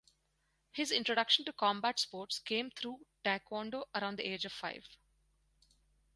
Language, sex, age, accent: English, female, 19-29, India and South Asia (India, Pakistan, Sri Lanka)